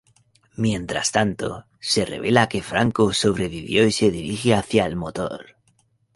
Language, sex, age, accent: Spanish, male, 30-39, España: Centro-Sur peninsular (Madrid, Toledo, Castilla-La Mancha)